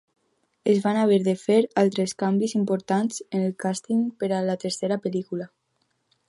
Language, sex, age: Catalan, female, under 19